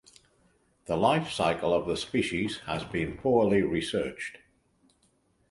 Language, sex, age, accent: English, male, 70-79, England English